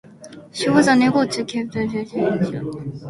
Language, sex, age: English, female, 19-29